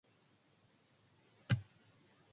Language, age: English, 19-29